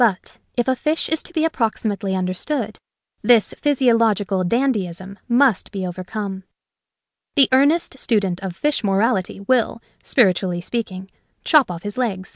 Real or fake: real